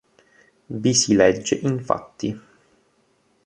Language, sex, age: Italian, male, 19-29